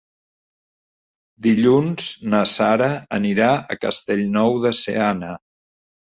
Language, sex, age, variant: Catalan, male, 60-69, Central